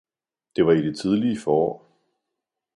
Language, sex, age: Danish, male, 40-49